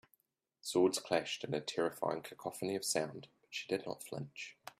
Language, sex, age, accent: English, male, 30-39, New Zealand English